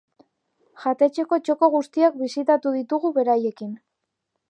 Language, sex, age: Basque, female, 19-29